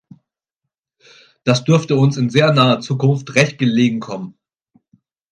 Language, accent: German, Deutschland Deutsch